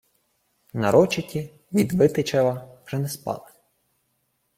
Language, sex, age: Ukrainian, male, 19-29